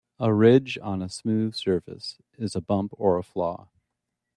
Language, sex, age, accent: English, male, 30-39, United States English